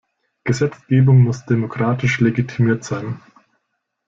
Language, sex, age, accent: German, male, 19-29, Deutschland Deutsch